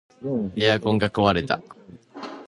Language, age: Japanese, 19-29